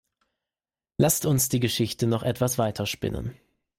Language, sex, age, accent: German, male, 19-29, Deutschland Deutsch